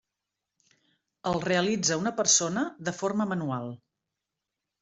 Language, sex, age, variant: Catalan, female, 50-59, Central